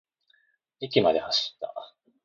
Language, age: Japanese, 30-39